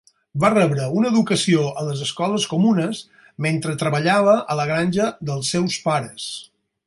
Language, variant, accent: Catalan, Balear, balear